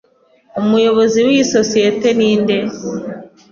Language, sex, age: Kinyarwanda, female, 40-49